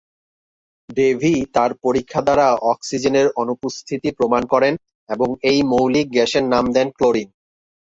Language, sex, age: Bengali, male, 30-39